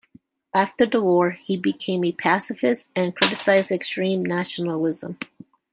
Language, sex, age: English, female, 19-29